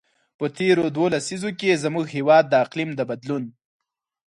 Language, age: Pashto, 19-29